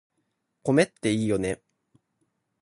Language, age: Japanese, under 19